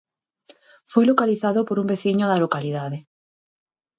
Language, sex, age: Galician, female, 40-49